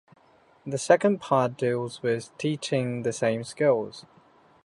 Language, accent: English, England English